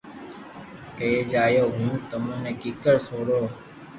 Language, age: Loarki, under 19